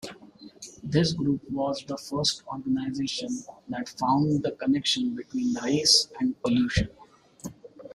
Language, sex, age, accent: English, male, 30-39, India and South Asia (India, Pakistan, Sri Lanka)